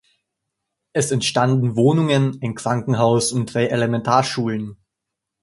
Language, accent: German, Österreichisches Deutsch